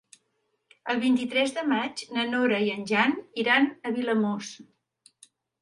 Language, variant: Catalan, Central